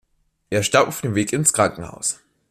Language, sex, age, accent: German, male, under 19, Deutschland Deutsch